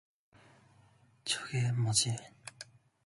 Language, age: Korean, 19-29